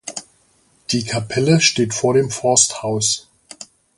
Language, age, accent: German, 50-59, Deutschland Deutsch